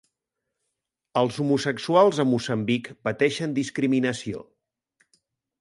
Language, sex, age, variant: Catalan, male, 50-59, Central